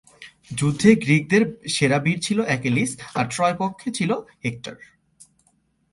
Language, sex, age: Bengali, male, 19-29